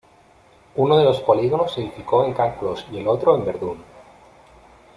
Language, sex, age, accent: Spanish, male, 40-49, España: Islas Canarias